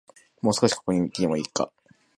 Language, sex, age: Japanese, male, 19-29